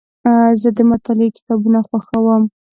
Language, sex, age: Pashto, female, under 19